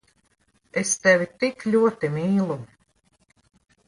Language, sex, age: Latvian, female, 50-59